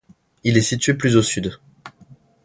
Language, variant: French, Français de métropole